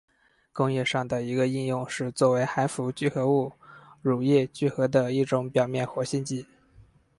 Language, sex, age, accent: Chinese, male, 19-29, 出生地：四川省